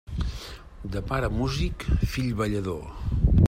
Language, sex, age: Catalan, male, 50-59